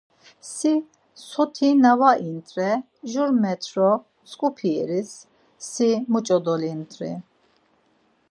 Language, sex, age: Laz, female, 50-59